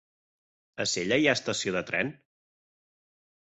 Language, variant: Catalan, Central